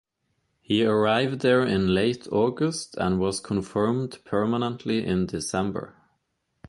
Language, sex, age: English, male, 30-39